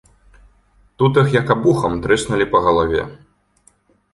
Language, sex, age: Belarusian, male, 19-29